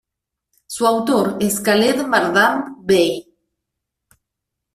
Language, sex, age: Spanish, female, 40-49